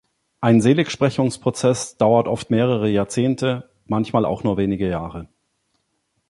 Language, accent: German, Deutschland Deutsch